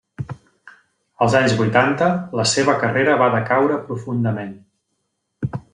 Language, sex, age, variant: Catalan, male, 30-39, Central